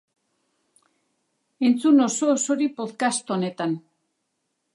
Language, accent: Basque, Mendebalekoa (Araba, Bizkaia, Gipuzkoako mendebaleko herri batzuk)